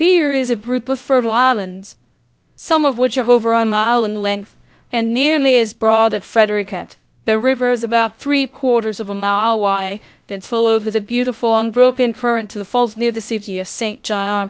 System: TTS, VITS